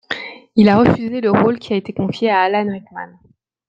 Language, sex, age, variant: French, female, 30-39, Français de métropole